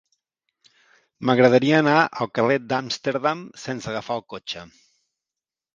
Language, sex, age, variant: Catalan, male, 40-49, Central